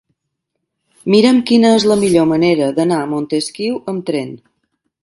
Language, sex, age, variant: Catalan, female, 50-59, Balear